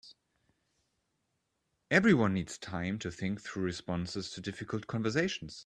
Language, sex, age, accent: English, male, 19-29, England English